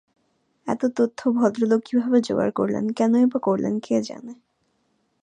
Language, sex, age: Bengali, female, 19-29